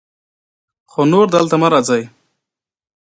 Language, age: Pashto, 19-29